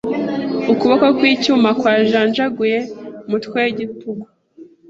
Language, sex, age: Kinyarwanda, female, 19-29